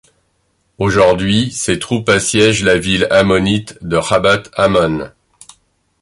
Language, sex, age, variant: French, male, 50-59, Français de métropole